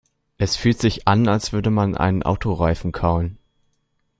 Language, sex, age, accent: German, male, 19-29, Deutschland Deutsch